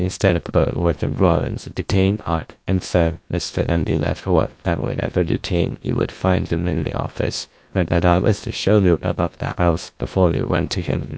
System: TTS, GlowTTS